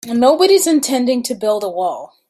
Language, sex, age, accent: English, female, 30-39, United States English